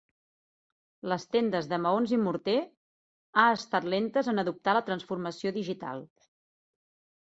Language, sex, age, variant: Catalan, female, 40-49, Central